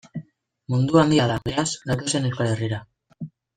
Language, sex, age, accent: Basque, female, 19-29, Mendebalekoa (Araba, Bizkaia, Gipuzkoako mendebaleko herri batzuk)